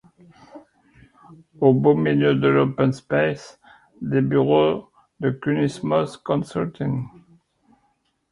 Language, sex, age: French, male, 60-69